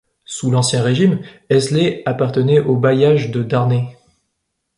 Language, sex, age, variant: French, male, 30-39, Français de métropole